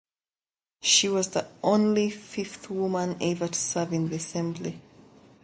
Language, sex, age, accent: English, female, 30-39, England English